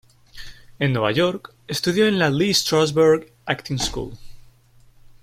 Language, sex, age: Spanish, male, 19-29